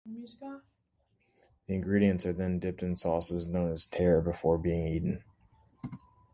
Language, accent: English, United States English